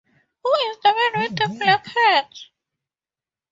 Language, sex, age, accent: English, female, 19-29, Southern African (South Africa, Zimbabwe, Namibia)